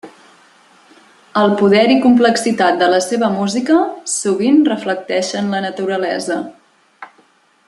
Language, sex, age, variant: Catalan, female, 30-39, Central